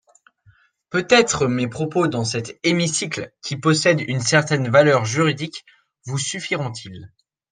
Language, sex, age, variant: French, male, under 19, Français de métropole